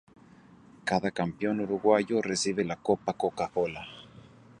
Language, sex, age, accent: Spanish, male, 30-39, México